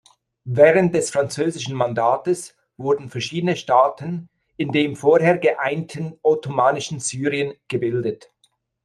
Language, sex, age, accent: German, male, 50-59, Schweizerdeutsch